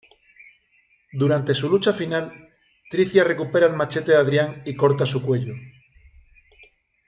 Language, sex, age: Spanish, male, 50-59